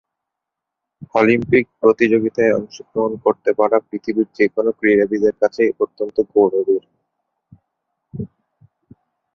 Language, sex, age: Bengali, male, under 19